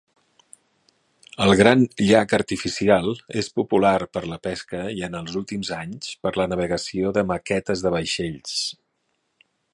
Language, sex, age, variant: Catalan, male, 40-49, Central